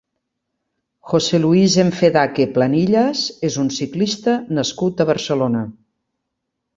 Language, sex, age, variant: Catalan, female, 60-69, Central